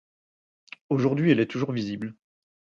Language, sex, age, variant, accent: French, male, 30-39, Français d'Europe, Français de Belgique